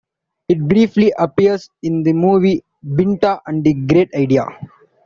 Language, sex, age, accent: English, male, 19-29, India and South Asia (India, Pakistan, Sri Lanka)